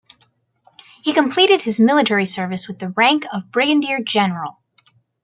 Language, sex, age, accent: English, female, under 19, United States English